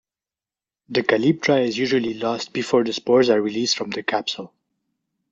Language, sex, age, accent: English, male, 19-29, Canadian English